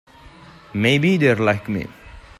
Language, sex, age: English, male, under 19